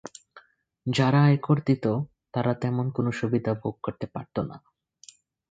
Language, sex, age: Bengali, male, 19-29